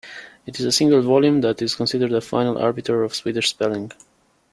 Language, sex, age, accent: English, male, 30-39, United States English